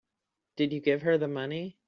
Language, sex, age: English, male, 19-29